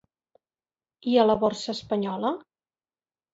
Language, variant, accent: Catalan, Central, central